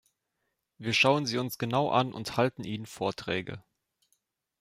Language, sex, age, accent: German, male, 19-29, Deutschland Deutsch